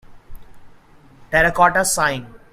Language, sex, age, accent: English, male, 19-29, India and South Asia (India, Pakistan, Sri Lanka)